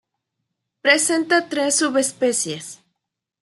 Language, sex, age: Spanish, female, 19-29